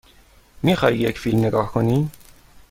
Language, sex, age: Persian, male, 30-39